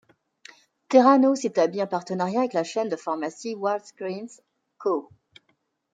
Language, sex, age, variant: French, female, 40-49, Français de métropole